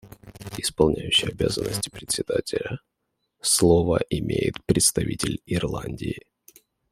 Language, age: Russian, 19-29